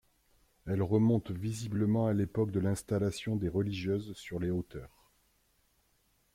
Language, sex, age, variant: French, male, 40-49, Français de métropole